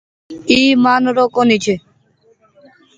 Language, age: Goaria, 19-29